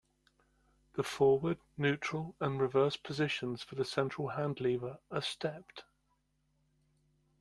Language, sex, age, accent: English, male, 50-59, England English